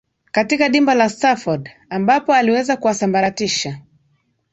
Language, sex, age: Swahili, female, 30-39